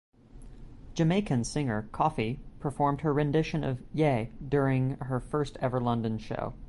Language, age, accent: English, 19-29, United States English